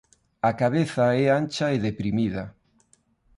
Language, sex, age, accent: Galician, male, 30-39, Neofalante